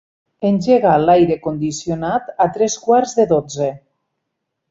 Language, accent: Catalan, Ebrenc